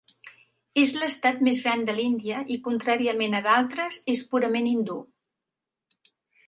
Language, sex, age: Catalan, female, 60-69